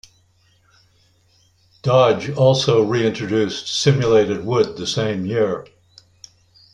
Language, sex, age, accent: English, male, 80-89, Canadian English